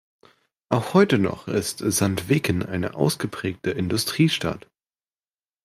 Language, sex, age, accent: German, male, under 19, Deutschland Deutsch